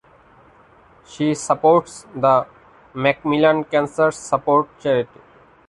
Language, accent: English, India and South Asia (India, Pakistan, Sri Lanka)